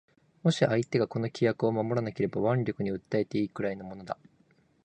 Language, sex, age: Japanese, male, 19-29